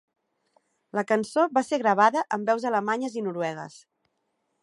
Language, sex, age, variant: Catalan, female, 30-39, Central